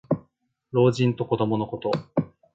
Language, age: Japanese, 19-29